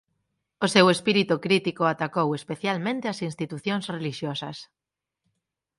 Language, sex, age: Galician, female, 30-39